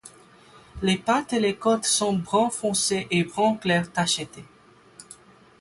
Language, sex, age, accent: French, male, 19-29, Français du Royaume-Uni; Français des États-Unis